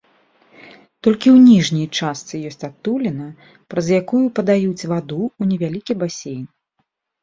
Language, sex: Belarusian, female